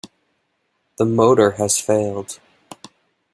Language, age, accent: English, under 19, United States English